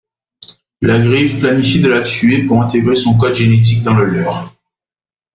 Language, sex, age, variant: French, male, 19-29, Français de métropole